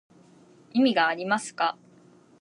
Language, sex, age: Japanese, female, 19-29